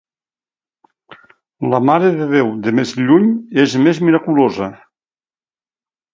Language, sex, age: Catalan, male, 60-69